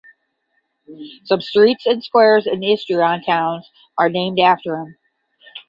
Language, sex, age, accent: English, female, 40-49, United States English; Midwestern